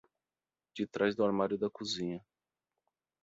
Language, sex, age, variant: Portuguese, male, 30-39, Portuguese (Brasil)